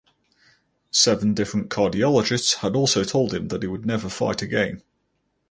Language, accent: English, England English